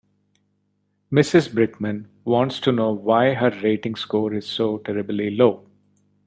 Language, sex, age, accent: English, male, 40-49, India and South Asia (India, Pakistan, Sri Lanka)